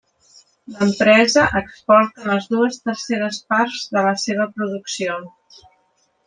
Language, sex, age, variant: Catalan, female, 60-69, Central